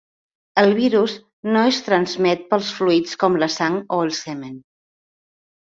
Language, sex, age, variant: Catalan, female, 50-59, Central